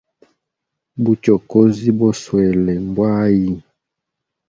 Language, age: Hemba, 19-29